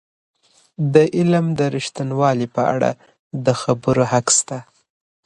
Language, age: Pashto, 19-29